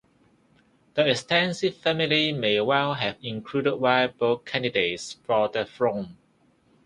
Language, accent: English, Hong Kong English